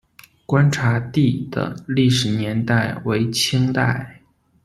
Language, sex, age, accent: Chinese, male, 19-29, 出生地：黑龙江省